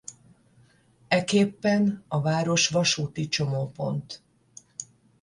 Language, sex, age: Hungarian, female, 60-69